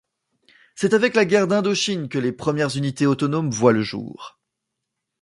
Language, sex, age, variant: French, male, 30-39, Français de métropole